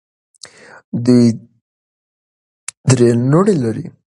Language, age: Pashto, under 19